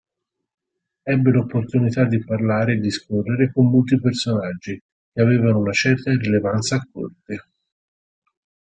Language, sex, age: Italian, male, 30-39